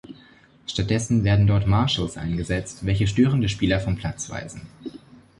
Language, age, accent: German, 19-29, Deutschland Deutsch